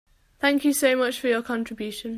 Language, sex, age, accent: English, female, under 19, England English